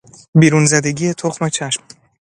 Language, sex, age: Persian, male, 19-29